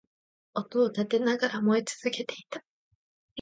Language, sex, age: Japanese, female, under 19